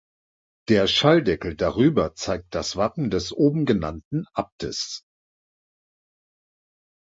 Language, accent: German, Deutschland Deutsch